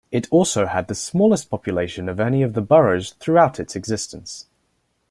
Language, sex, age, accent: English, male, 19-29, England English